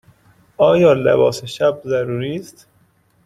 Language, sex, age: Persian, male, 30-39